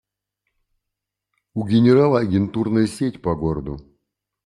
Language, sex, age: Russian, male, 50-59